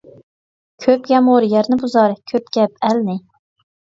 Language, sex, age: Uyghur, female, 30-39